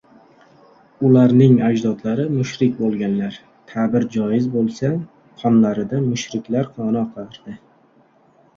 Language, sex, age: Uzbek, male, 19-29